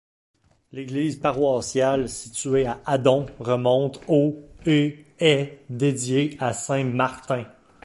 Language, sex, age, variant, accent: French, male, 30-39, Français d'Amérique du Nord, Français du Canada